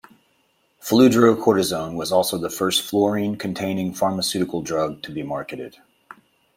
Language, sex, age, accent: English, male, 40-49, United States English